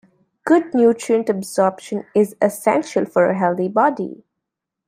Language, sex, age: English, female, 19-29